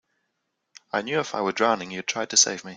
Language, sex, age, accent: English, male, 19-29, New Zealand English